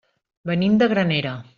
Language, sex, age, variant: Catalan, female, 40-49, Central